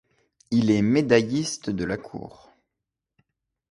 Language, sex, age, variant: French, male, 19-29, Français de métropole